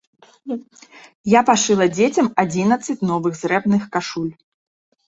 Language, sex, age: Belarusian, female, 30-39